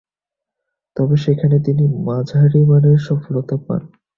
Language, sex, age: Bengali, male, 19-29